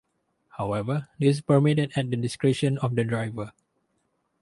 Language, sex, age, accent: English, male, 19-29, Malaysian English